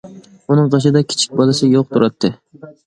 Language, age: Uyghur, 19-29